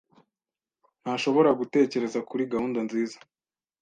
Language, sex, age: Kinyarwanda, male, 19-29